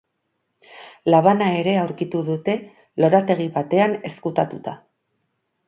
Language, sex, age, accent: Basque, female, 40-49, Erdialdekoa edo Nafarra (Gipuzkoa, Nafarroa)